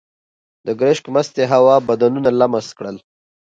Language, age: Pashto, 30-39